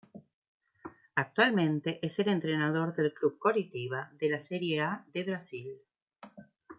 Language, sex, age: Spanish, female, 50-59